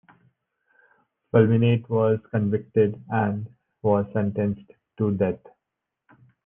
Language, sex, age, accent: English, male, 19-29, India and South Asia (India, Pakistan, Sri Lanka)